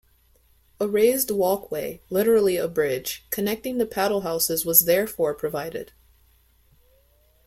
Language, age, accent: English, under 19, United States English